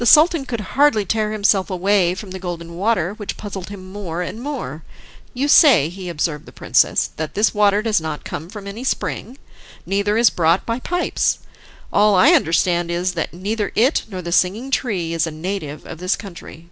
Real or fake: real